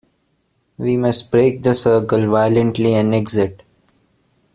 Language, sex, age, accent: English, male, 19-29, India and South Asia (India, Pakistan, Sri Lanka)